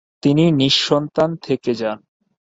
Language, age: Bengali, 30-39